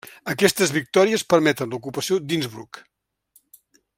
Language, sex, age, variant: Catalan, male, 70-79, Central